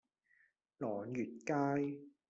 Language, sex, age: Cantonese, male, 40-49